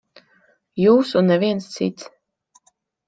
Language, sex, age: Latvian, female, under 19